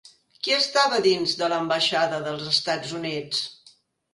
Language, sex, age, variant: Catalan, female, 60-69, Central